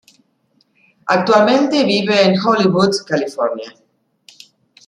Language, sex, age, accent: Spanish, female, 50-59, Rioplatense: Argentina, Uruguay, este de Bolivia, Paraguay